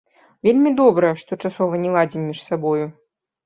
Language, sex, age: Belarusian, female, 30-39